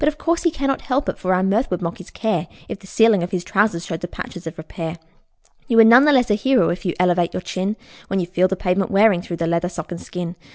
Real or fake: real